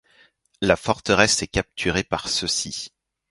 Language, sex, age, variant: French, male, 30-39, Français de métropole